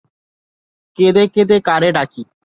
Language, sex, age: Bengali, male, 19-29